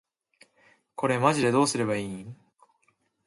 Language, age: Japanese, 19-29